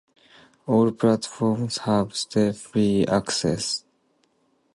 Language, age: English, 19-29